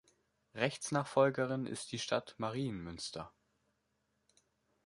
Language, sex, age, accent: German, male, under 19, Deutschland Deutsch